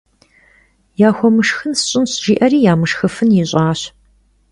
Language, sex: Kabardian, female